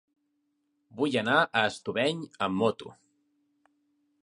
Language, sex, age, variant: Catalan, male, 30-39, Central